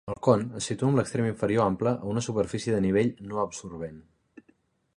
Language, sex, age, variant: Catalan, male, 30-39, Central